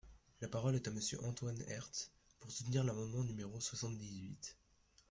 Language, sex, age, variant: French, male, under 19, Français de métropole